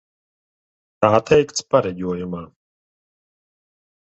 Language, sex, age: Latvian, male, 30-39